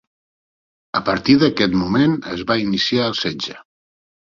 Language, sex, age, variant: Catalan, male, 60-69, Central